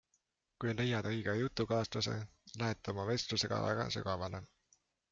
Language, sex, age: Estonian, male, 19-29